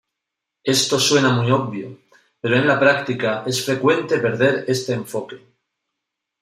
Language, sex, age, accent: Spanish, male, 50-59, España: Sur peninsular (Andalucia, Extremadura, Murcia)